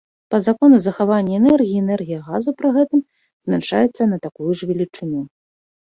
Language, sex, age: Belarusian, female, 30-39